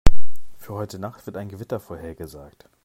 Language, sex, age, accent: German, male, 40-49, Deutschland Deutsch